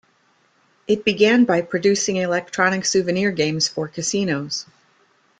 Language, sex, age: English, female, 60-69